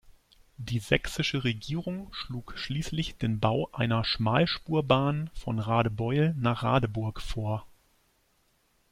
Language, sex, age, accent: German, male, 30-39, Deutschland Deutsch